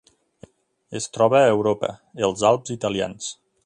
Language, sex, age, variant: Catalan, male, 40-49, Nord-Occidental